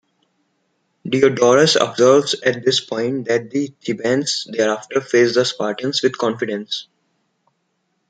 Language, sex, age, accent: English, male, 19-29, India and South Asia (India, Pakistan, Sri Lanka)